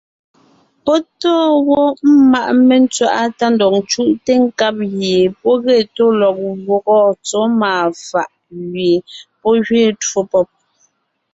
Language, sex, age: Ngiemboon, female, 30-39